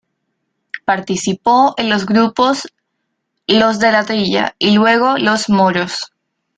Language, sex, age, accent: Spanish, female, 19-29, Chileno: Chile, Cuyo